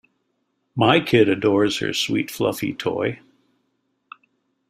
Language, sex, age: English, male, 70-79